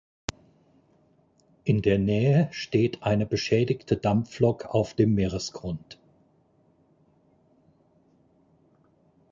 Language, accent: German, Deutschland Deutsch